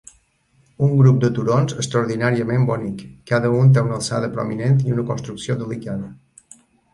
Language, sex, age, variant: Catalan, male, 50-59, Balear